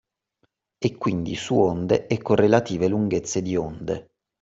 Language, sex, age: Italian, male, 30-39